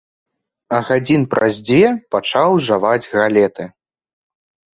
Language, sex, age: Belarusian, male, under 19